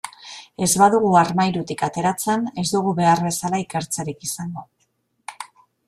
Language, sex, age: Basque, female, 30-39